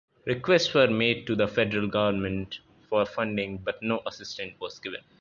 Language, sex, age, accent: English, male, under 19, India and South Asia (India, Pakistan, Sri Lanka)